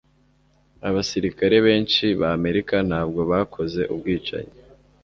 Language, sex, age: Kinyarwanda, male, 19-29